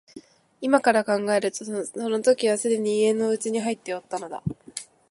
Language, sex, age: Japanese, female, 19-29